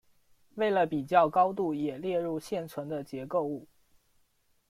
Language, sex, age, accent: Chinese, male, 19-29, 出生地：四川省